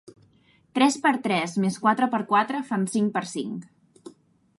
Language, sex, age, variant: Catalan, female, 19-29, Central